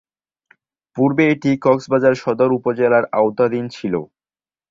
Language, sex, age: Bengali, male, under 19